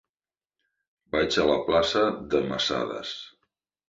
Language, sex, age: Catalan, male, 50-59